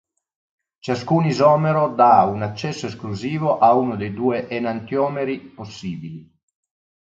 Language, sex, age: Italian, male, 60-69